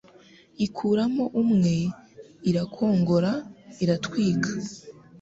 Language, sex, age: Kinyarwanda, female, under 19